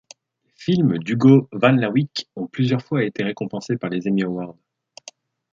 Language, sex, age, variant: French, male, 19-29, Français de métropole